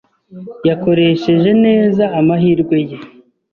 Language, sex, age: Kinyarwanda, male, 30-39